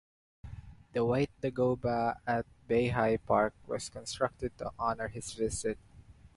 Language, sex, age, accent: English, male, 19-29, Filipino